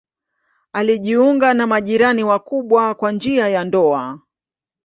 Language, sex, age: Swahili, female, 50-59